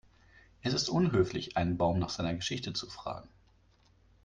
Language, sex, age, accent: German, male, 30-39, Deutschland Deutsch